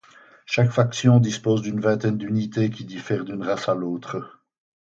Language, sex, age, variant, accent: French, male, 60-69, Français d'Europe, Français de Belgique